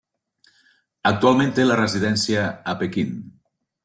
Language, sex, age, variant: Catalan, male, 40-49, Central